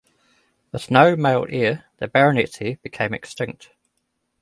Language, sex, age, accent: English, male, 30-39, New Zealand English